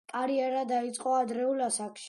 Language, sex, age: Georgian, female, 30-39